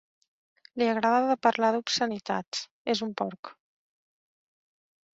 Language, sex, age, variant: Catalan, female, 30-39, Central